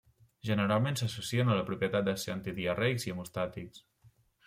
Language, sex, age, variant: Catalan, male, 19-29, Central